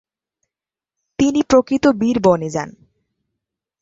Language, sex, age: Bengali, female, 19-29